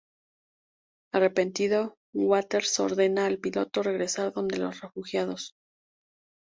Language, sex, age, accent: Spanish, female, 30-39, México